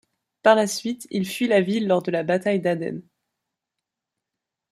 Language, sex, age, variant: French, female, 30-39, Français de métropole